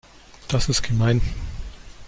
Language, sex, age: German, male, 19-29